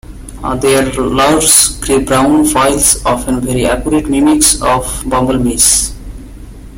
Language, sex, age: English, male, 19-29